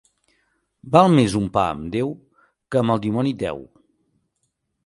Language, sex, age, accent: Catalan, male, 50-59, Girona